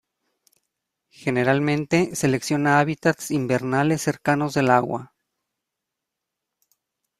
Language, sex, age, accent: Spanish, male, 30-39, México